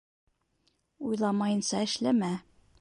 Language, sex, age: Bashkir, female, 50-59